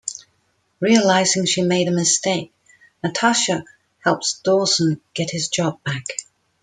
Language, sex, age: English, female, 50-59